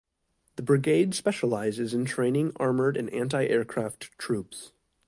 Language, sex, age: English, male, 19-29